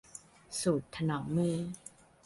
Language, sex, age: Thai, male, under 19